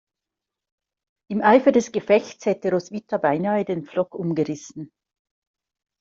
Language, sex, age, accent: German, female, 50-59, Schweizerdeutsch